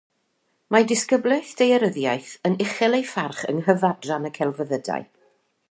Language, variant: Welsh, South-Western Welsh